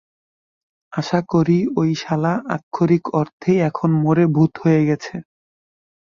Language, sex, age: Bengali, male, 19-29